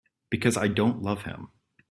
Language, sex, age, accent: English, male, 19-29, United States English